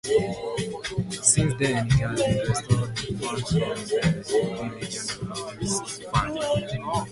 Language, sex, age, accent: English, male, 19-29, United States English